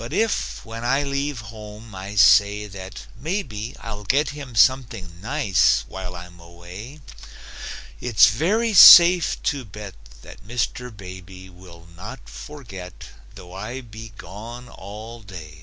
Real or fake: real